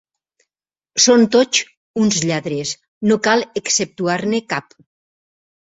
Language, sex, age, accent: Catalan, female, 30-39, valencià